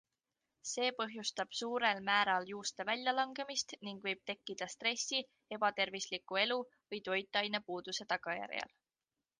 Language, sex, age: Estonian, female, 19-29